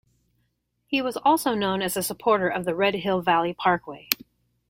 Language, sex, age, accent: English, female, 40-49, United States English